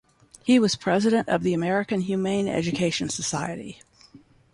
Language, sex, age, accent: English, female, 70-79, United States English